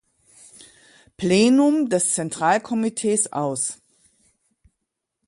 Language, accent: German, Deutschland Deutsch